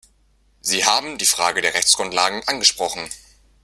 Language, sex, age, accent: German, male, 30-39, Deutschland Deutsch